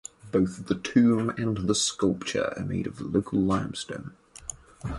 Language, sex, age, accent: English, male, under 19, England English